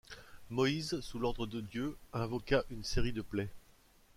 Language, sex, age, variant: French, male, 40-49, Français de métropole